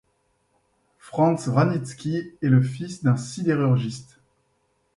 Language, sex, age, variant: French, male, 30-39, Français de métropole